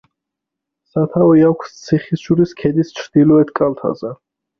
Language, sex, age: Georgian, male, 19-29